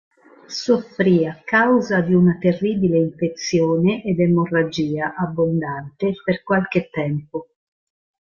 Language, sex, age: Italian, female, 50-59